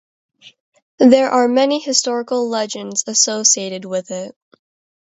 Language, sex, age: English, female, under 19